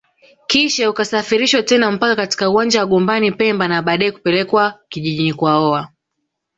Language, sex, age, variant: Swahili, female, 19-29, Kiswahili Sanifu (EA)